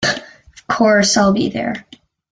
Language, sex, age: English, male, under 19